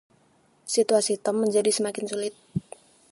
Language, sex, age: Indonesian, female, 19-29